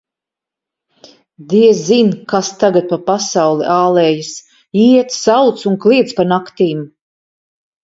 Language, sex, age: Latvian, female, 50-59